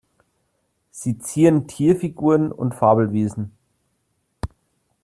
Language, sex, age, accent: German, male, 30-39, Deutschland Deutsch